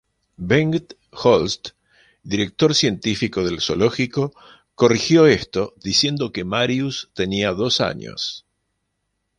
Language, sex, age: Spanish, male, 50-59